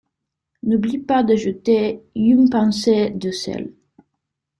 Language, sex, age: French, female, 30-39